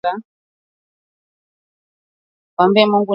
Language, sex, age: Swahili, female, 19-29